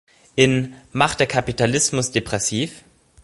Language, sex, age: German, male, 19-29